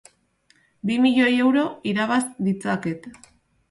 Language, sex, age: Basque, female, 19-29